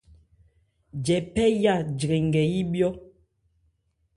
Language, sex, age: Ebrié, female, 30-39